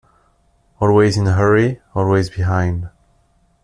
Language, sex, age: English, male, 19-29